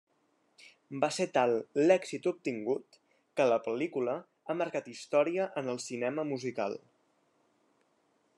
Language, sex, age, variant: Catalan, male, under 19, Central